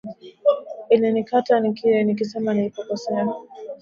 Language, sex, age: Swahili, female, 19-29